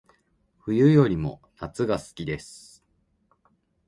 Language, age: Japanese, 40-49